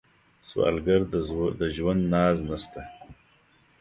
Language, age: Pashto, 30-39